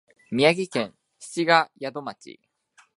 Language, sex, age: Japanese, male, 19-29